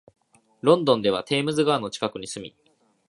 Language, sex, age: Japanese, male, 19-29